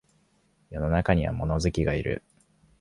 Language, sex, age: Japanese, male, 19-29